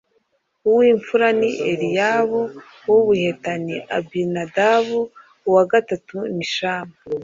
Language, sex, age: Kinyarwanda, female, 30-39